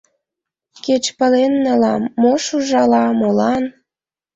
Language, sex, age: Mari, female, 19-29